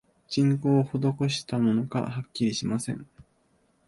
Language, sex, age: Japanese, male, 19-29